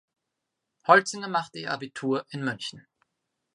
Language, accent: German, Österreichisches Deutsch